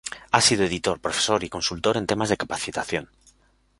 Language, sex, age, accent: Spanish, male, 40-49, España: Centro-Sur peninsular (Madrid, Toledo, Castilla-La Mancha)